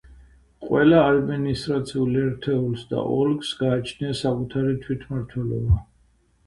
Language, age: Georgian, 60-69